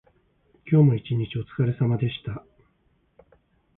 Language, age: Japanese, 60-69